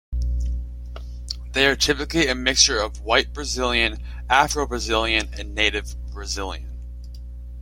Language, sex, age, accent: English, male, under 19, United States English